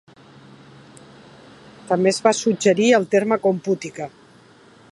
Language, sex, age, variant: Catalan, female, 50-59, Central